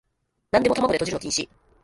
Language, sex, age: Japanese, female, 19-29